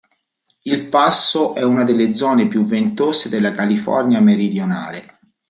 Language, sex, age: Italian, male, 40-49